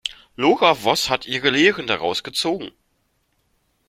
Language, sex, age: German, male, 19-29